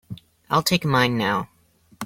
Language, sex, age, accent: English, male, 19-29, United States English